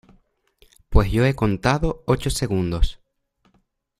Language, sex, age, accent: Spanish, male, 19-29, España: Islas Canarias